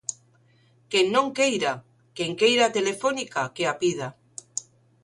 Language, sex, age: Galician, female, 50-59